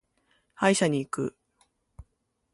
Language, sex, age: Japanese, female, 19-29